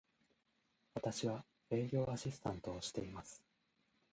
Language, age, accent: Japanese, 19-29, 標準語